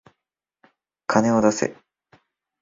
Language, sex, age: Japanese, male, 19-29